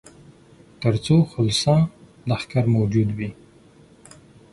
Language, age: Pashto, 30-39